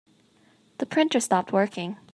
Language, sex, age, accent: English, female, 19-29, United States English